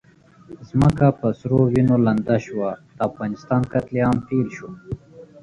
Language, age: Pashto, 19-29